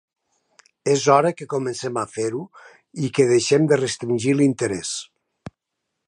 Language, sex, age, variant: Catalan, male, 60-69, Nord-Occidental